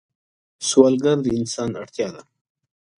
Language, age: Pashto, 40-49